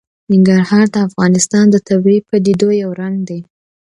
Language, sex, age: Pashto, female, 19-29